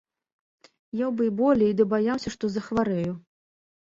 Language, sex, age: Belarusian, female, 19-29